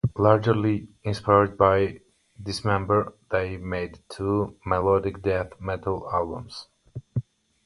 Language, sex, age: English, male, 30-39